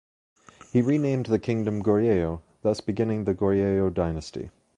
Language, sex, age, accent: English, male, 30-39, Canadian English